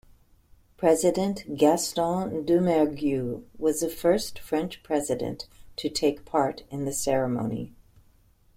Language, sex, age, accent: English, female, 60-69, United States English